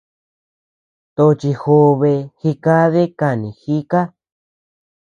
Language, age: Tepeuxila Cuicatec, under 19